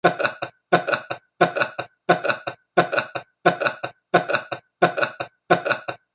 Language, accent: English, United States English